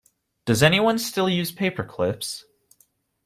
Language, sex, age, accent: English, male, 19-29, United States English